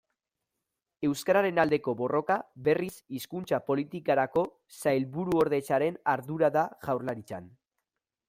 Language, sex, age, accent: Basque, male, 19-29, Mendebalekoa (Araba, Bizkaia, Gipuzkoako mendebaleko herri batzuk)